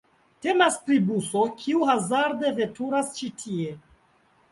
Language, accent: Esperanto, Internacia